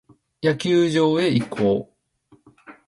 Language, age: Japanese, 50-59